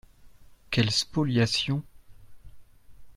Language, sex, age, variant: French, male, 40-49, Français de métropole